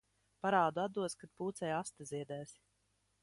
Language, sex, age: Latvian, female, 30-39